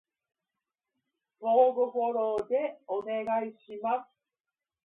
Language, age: Japanese, 30-39